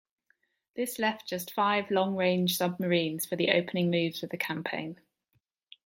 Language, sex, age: English, female, 30-39